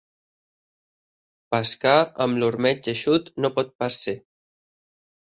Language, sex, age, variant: Catalan, male, 19-29, Central